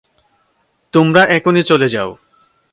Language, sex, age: Bengali, male, 19-29